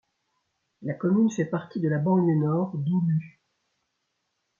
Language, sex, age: French, female, 60-69